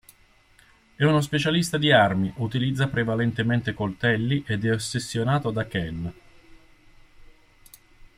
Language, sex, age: Italian, male, 50-59